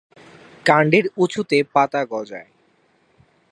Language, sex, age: Bengali, male, 19-29